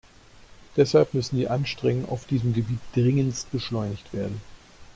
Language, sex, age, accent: German, male, 40-49, Deutschland Deutsch